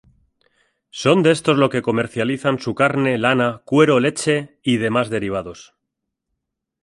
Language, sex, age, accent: Spanish, male, 40-49, España: Centro-Sur peninsular (Madrid, Toledo, Castilla-La Mancha)